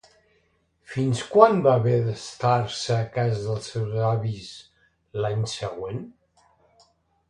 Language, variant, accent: Catalan, Central, central